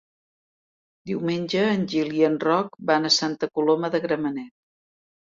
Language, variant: Catalan, Central